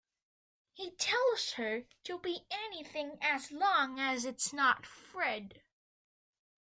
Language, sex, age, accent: English, male, under 19, United States English